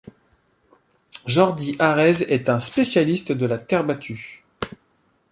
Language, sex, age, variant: French, male, 40-49, Français de métropole